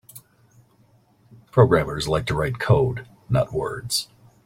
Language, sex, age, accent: English, male, 40-49, United States English